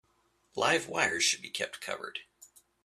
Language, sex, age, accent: English, male, 50-59, United States English